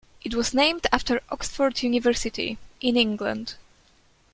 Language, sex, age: English, female, under 19